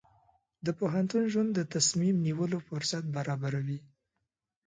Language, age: Pashto, 19-29